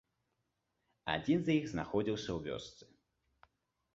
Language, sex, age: Belarusian, male, 30-39